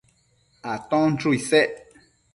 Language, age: Matsés, 40-49